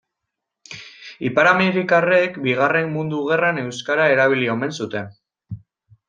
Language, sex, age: Basque, male, 19-29